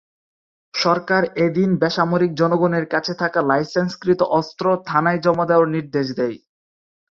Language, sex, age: Bengali, male, 19-29